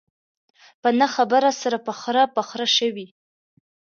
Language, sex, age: Pashto, female, 19-29